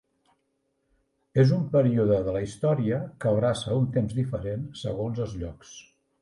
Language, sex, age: Catalan, male, 60-69